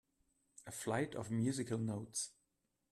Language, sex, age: English, male, 50-59